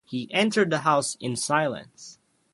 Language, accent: English, United States English